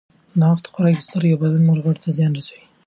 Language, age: Pashto, 19-29